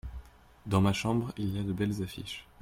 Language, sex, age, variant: French, male, 19-29, Français de métropole